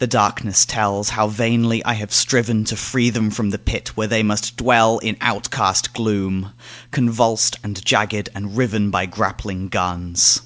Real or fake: real